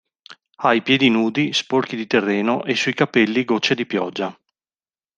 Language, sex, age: Italian, male, 40-49